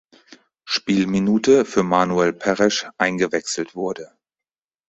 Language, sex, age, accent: German, male, 30-39, Deutschland Deutsch